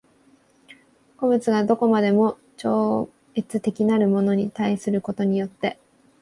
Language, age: Japanese, 19-29